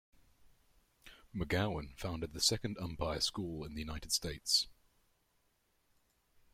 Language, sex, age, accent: English, male, under 19, England English